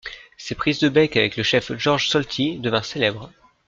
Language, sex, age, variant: French, female, 19-29, Français de métropole